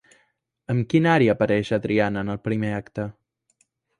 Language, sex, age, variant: Catalan, male, under 19, Central